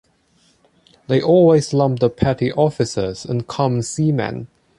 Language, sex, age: English, male, 19-29